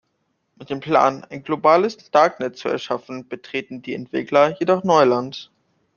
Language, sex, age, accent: German, male, under 19, Deutschland Deutsch